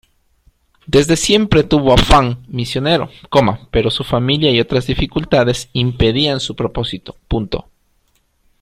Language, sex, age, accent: Spanish, male, 40-49, Andino-Pacífico: Colombia, Perú, Ecuador, oeste de Bolivia y Venezuela andina